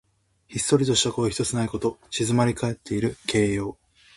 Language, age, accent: Japanese, 19-29, 標準語